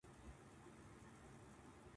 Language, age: Japanese, 19-29